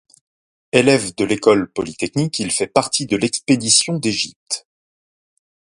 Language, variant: French, Français de métropole